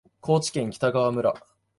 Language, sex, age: Japanese, male, 19-29